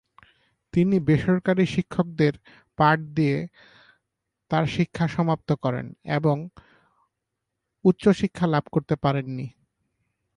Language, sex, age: Bengali, male, 30-39